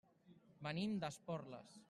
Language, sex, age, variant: Catalan, male, 40-49, Central